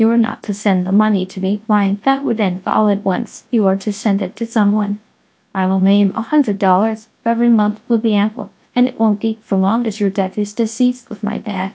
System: TTS, GlowTTS